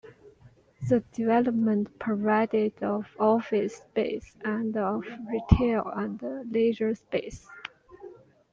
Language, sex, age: English, female, 19-29